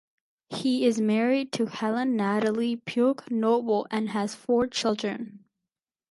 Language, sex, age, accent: English, female, under 19, United States English